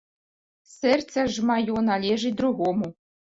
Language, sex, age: Belarusian, female, 30-39